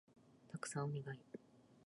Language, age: Japanese, 50-59